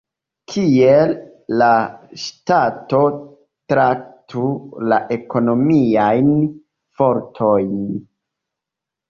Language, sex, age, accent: Esperanto, male, 19-29, Internacia